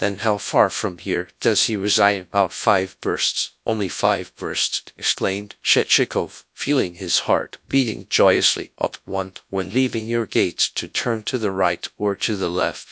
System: TTS, GradTTS